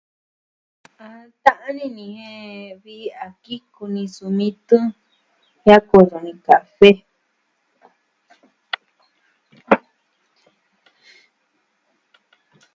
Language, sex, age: Southwestern Tlaxiaco Mixtec, female, 60-69